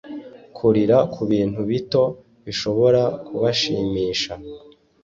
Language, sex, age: Kinyarwanda, male, 19-29